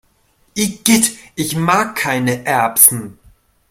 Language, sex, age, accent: German, male, 30-39, Deutschland Deutsch